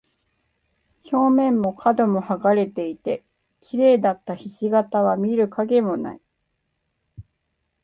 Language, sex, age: Japanese, female, 19-29